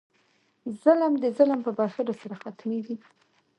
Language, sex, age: Pashto, female, 19-29